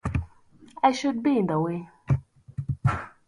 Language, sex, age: English, female, 19-29